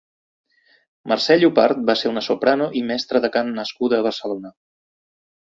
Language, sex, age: Catalan, male, 40-49